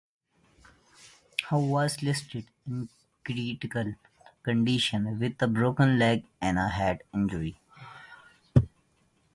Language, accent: English, India and South Asia (India, Pakistan, Sri Lanka)